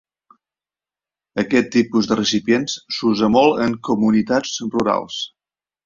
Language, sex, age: Catalan, male, 50-59